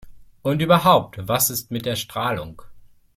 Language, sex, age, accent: German, male, 19-29, Deutschland Deutsch